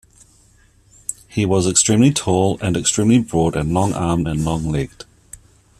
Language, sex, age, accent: English, male, 40-49, New Zealand English